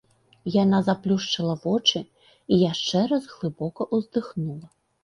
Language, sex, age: Belarusian, female, 40-49